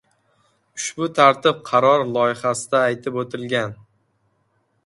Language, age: Uzbek, 19-29